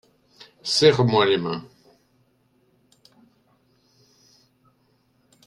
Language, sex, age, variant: French, male, 60-69, Français de métropole